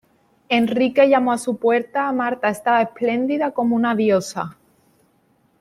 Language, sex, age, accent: Spanish, female, 19-29, España: Sur peninsular (Andalucia, Extremadura, Murcia)